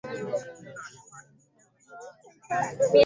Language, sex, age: Swahili, male, 19-29